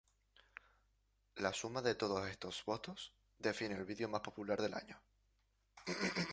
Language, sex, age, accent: Spanish, male, 19-29, España: Islas Canarias